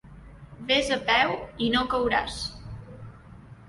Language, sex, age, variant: Catalan, female, 19-29, Balear